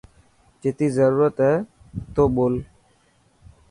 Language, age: Dhatki, 30-39